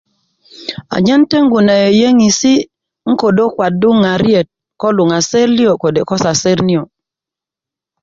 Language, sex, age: Kuku, female, 40-49